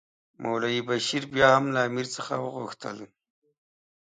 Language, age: Pashto, 30-39